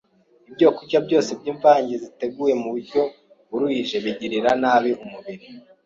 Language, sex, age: Kinyarwanda, male, 19-29